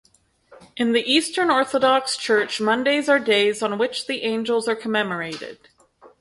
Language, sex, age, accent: English, female, 30-39, Canadian English